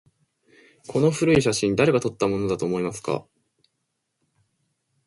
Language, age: Japanese, 19-29